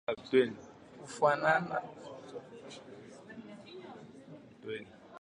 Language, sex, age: Swahili, male, 19-29